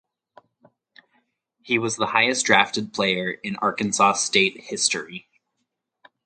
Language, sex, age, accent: English, male, 30-39, United States English